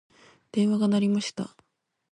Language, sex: Japanese, female